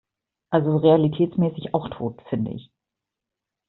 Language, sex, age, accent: German, female, 50-59, Deutschland Deutsch